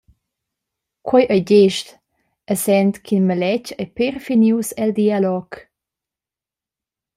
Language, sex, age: Romansh, female, 19-29